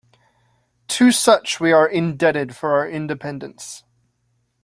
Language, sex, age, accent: English, male, 19-29, United States English